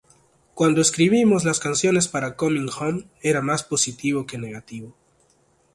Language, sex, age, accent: Spanish, male, 19-29, Andino-Pacífico: Colombia, Perú, Ecuador, oeste de Bolivia y Venezuela andina